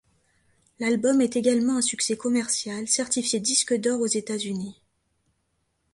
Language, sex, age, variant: French, female, 19-29, Français de métropole